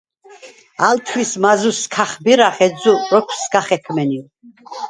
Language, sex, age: Svan, female, 70-79